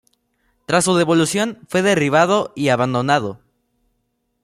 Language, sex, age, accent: Spanish, male, under 19, México